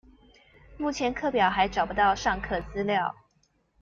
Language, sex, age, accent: Chinese, female, 30-39, 出生地：臺中市